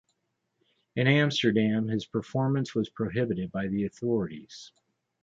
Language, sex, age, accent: English, male, 40-49, United States English